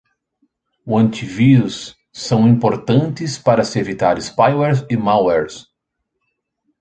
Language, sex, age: Portuguese, male, 30-39